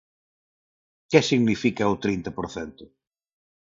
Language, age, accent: Galician, 30-39, Normativo (estándar); Neofalante